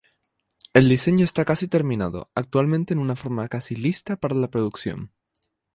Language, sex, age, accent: Spanish, male, 19-29, España: Islas Canarias